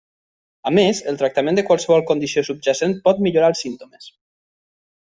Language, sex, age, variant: Catalan, male, 19-29, Nord-Occidental